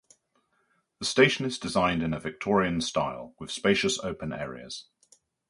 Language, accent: English, England English